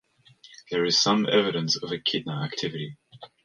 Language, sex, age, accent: English, male, 19-29, Australian English